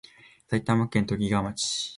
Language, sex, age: Japanese, male, 19-29